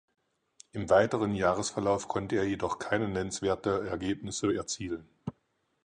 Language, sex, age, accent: German, male, 50-59, Deutschland Deutsch